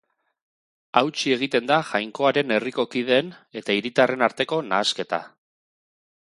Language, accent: Basque, Erdialdekoa edo Nafarra (Gipuzkoa, Nafarroa)